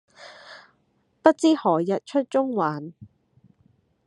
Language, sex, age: Cantonese, female, 19-29